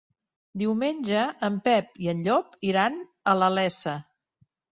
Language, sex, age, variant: Catalan, female, 60-69, Central